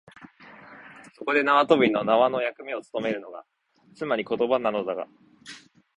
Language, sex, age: Japanese, male, 19-29